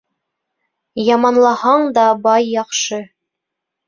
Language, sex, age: Bashkir, female, 19-29